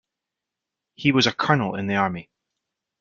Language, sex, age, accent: English, male, 30-39, Scottish English